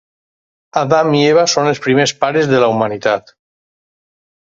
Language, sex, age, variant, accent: Catalan, male, 50-59, Valencià meridional, valencià